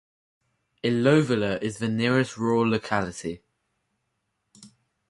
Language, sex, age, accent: English, male, under 19, England English